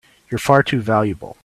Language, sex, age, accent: English, male, 40-49, United States English